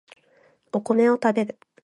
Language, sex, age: Japanese, female, 19-29